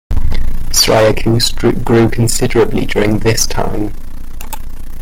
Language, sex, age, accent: English, male, 19-29, England English